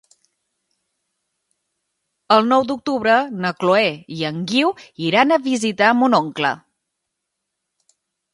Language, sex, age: Catalan, female, 30-39